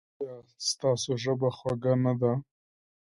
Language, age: Pashto, 19-29